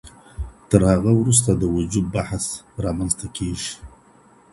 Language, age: Pashto, 40-49